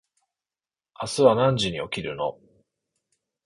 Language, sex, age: Japanese, male, 40-49